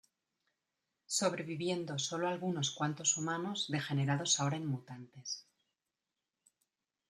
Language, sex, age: Spanish, female, 40-49